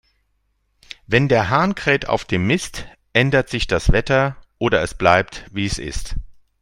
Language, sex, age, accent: German, male, 50-59, Deutschland Deutsch